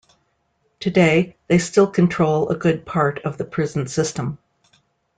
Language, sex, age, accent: English, female, 60-69, United States English